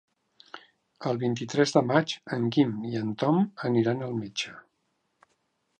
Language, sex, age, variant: Catalan, male, 50-59, Central